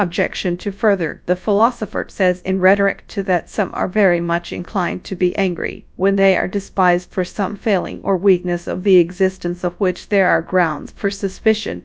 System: TTS, GradTTS